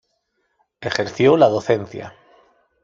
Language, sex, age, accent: Spanish, male, 40-49, España: Sur peninsular (Andalucia, Extremadura, Murcia)